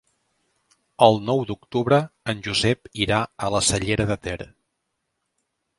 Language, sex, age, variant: Catalan, male, 40-49, Central